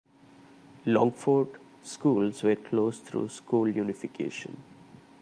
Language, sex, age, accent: English, male, 30-39, India and South Asia (India, Pakistan, Sri Lanka)